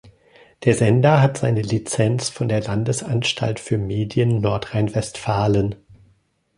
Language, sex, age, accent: German, male, 40-49, Deutschland Deutsch